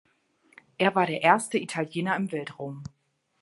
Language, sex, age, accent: German, female, 40-49, Deutschland Deutsch